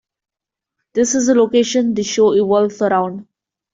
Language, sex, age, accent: English, female, 19-29, India and South Asia (India, Pakistan, Sri Lanka)